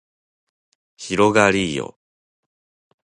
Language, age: Japanese, 19-29